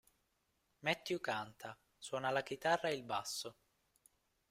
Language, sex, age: Italian, male, 19-29